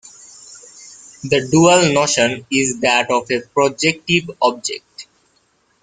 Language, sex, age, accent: English, male, 19-29, United States English